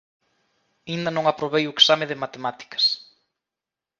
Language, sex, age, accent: Galician, male, 19-29, Atlántico (seseo e gheada)